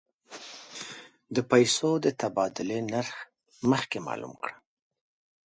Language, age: Pashto, 40-49